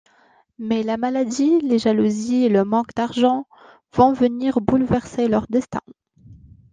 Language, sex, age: French, female, 30-39